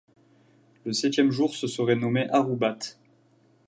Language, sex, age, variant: French, male, 19-29, Français de métropole